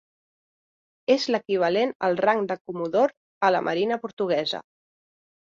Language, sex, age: Catalan, female, 30-39